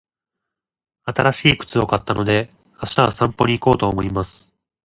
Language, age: Japanese, 19-29